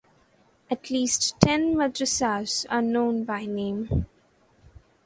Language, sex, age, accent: English, female, 19-29, India and South Asia (India, Pakistan, Sri Lanka)